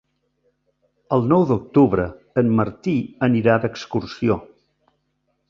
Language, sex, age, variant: Catalan, male, 60-69, Central